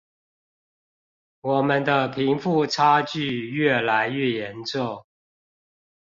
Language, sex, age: Chinese, male, 50-59